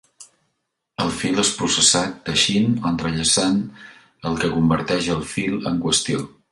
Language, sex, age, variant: Catalan, male, 50-59, Central